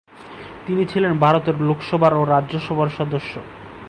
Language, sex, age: Bengali, male, 19-29